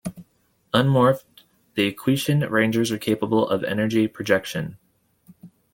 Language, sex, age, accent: English, male, 19-29, United States English